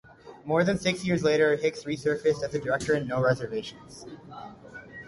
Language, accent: English, United States English